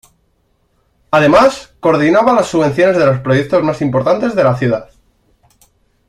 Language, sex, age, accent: Spanish, male, under 19, España: Centro-Sur peninsular (Madrid, Toledo, Castilla-La Mancha)